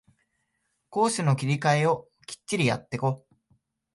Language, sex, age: Japanese, male, 19-29